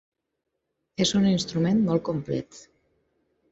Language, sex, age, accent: Catalan, female, 30-39, valencià